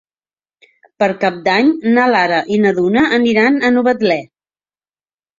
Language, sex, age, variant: Catalan, female, 50-59, Central